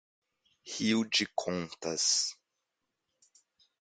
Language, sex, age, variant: Portuguese, male, 19-29, Portuguese (Brasil)